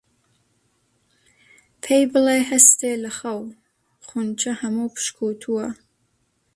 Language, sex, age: Central Kurdish, female, 19-29